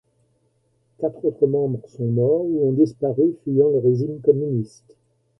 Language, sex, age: French, male, 70-79